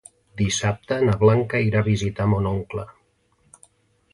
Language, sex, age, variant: Catalan, male, 50-59, Central